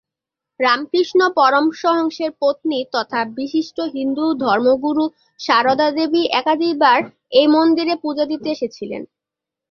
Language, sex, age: Bengali, female, 19-29